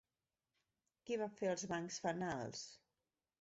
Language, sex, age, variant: Catalan, female, 40-49, Central